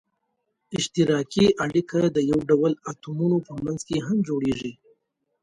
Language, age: Pashto, 19-29